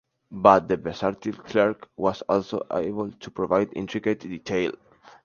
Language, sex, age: English, male, 19-29